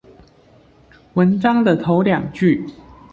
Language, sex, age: Chinese, male, under 19